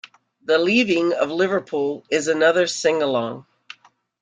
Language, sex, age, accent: English, female, 60-69, United States English